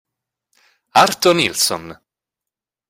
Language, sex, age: Italian, male, 19-29